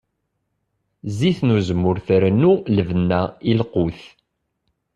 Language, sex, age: Kabyle, male, 30-39